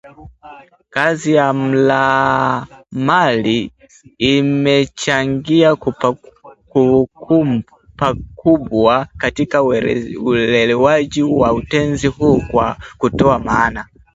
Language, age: Swahili, 19-29